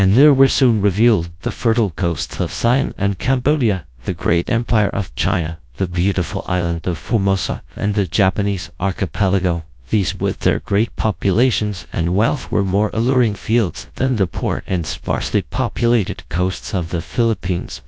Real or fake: fake